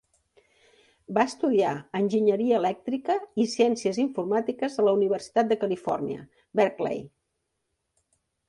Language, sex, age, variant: Catalan, female, 50-59, Central